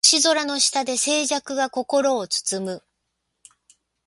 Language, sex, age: Japanese, female, 60-69